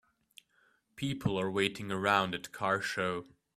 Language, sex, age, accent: English, male, 19-29, England English